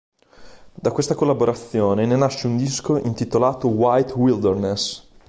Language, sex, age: Italian, male, 19-29